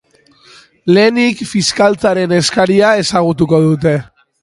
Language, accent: Basque, Mendebalekoa (Araba, Bizkaia, Gipuzkoako mendebaleko herri batzuk)